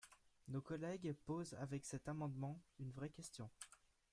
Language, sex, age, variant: French, male, under 19, Français de métropole